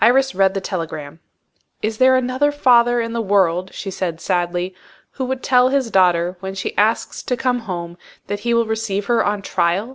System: none